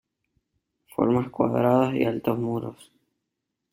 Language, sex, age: Spanish, male, under 19